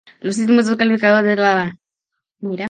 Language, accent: Spanish, México